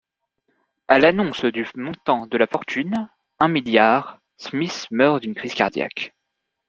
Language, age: French, 19-29